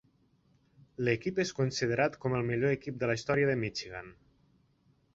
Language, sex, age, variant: Catalan, male, 30-39, Nord-Occidental